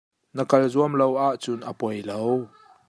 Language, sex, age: Hakha Chin, male, 30-39